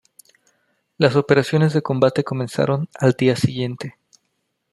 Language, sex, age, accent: Spanish, male, 30-39, México